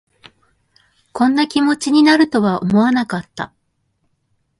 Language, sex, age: Japanese, female, 19-29